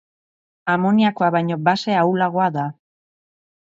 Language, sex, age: Basque, female, 40-49